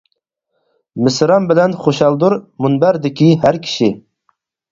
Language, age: Uyghur, 30-39